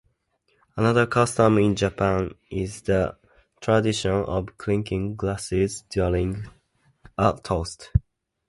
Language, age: English, 19-29